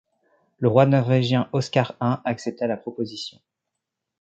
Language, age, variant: French, 19-29, Français de métropole